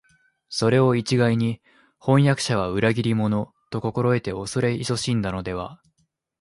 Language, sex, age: Japanese, male, 19-29